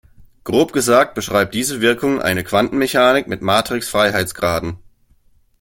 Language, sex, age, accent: German, male, 19-29, Deutschland Deutsch